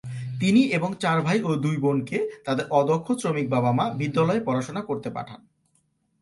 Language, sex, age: Bengali, male, 19-29